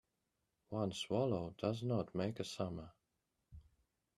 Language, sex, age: English, male, 19-29